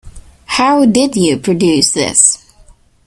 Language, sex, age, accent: English, female, under 19, England English